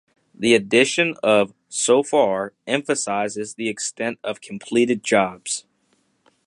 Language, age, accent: English, under 19, United States English